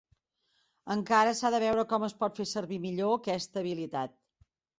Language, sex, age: Catalan, female, 60-69